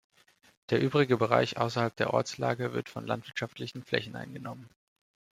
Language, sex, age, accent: German, male, 19-29, Deutschland Deutsch